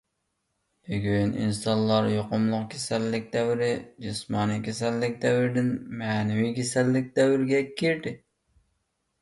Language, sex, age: Uyghur, male, 30-39